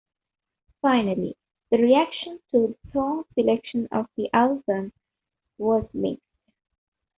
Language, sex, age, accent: English, female, 19-29, India and South Asia (India, Pakistan, Sri Lanka)